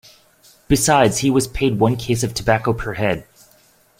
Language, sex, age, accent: English, male, 40-49, United States English